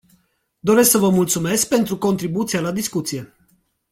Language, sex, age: Romanian, male, 30-39